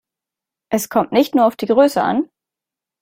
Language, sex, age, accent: German, female, 19-29, Deutschland Deutsch